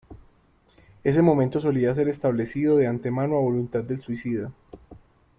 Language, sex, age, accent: Spanish, male, 30-39, Andino-Pacífico: Colombia, Perú, Ecuador, oeste de Bolivia y Venezuela andina